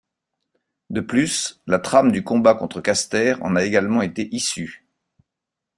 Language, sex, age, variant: French, male, 60-69, Français de métropole